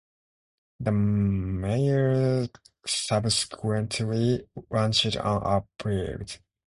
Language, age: English, 19-29